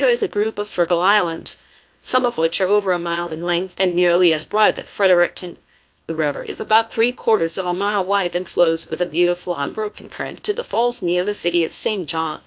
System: TTS, GlowTTS